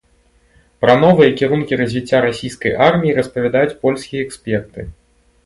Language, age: Belarusian, 19-29